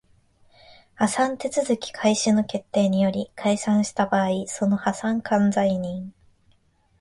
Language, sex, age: Japanese, female, 19-29